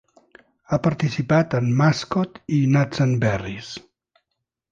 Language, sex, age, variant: Catalan, male, 60-69, Central